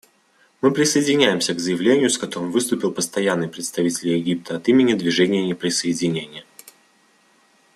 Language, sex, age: Russian, male, 19-29